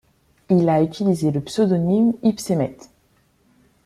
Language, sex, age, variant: French, female, 19-29, Français de métropole